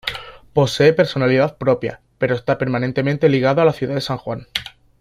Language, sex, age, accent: Spanish, male, 19-29, España: Sur peninsular (Andalucia, Extremadura, Murcia)